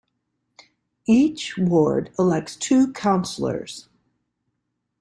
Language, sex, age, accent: English, female, 50-59, United States English